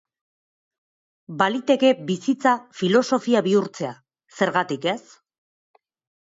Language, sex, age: Basque, female, 30-39